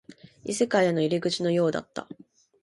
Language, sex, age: Japanese, female, 19-29